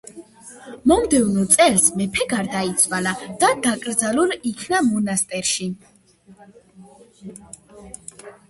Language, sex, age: Georgian, female, 60-69